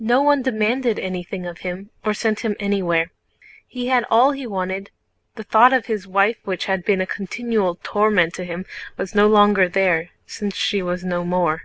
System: none